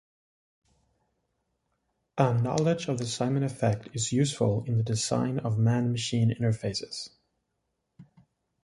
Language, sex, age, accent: English, male, 30-39, United States English